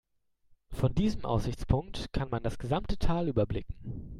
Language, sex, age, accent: German, male, 19-29, Deutschland Deutsch